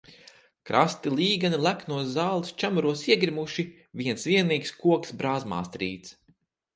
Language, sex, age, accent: Latvian, male, 30-39, Rigas